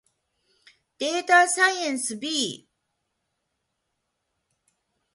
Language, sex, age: Japanese, female, 50-59